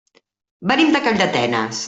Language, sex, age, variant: Catalan, female, 50-59, Central